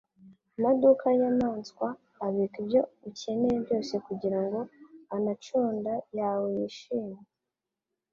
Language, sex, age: Kinyarwanda, female, 19-29